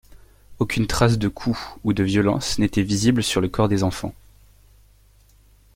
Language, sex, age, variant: French, male, 19-29, Français de métropole